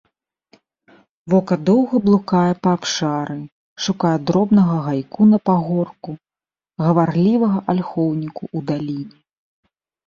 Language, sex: Belarusian, female